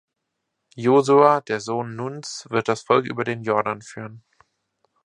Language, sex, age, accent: German, male, under 19, Deutschland Deutsch